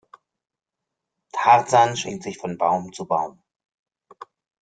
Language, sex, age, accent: German, male, 50-59, Deutschland Deutsch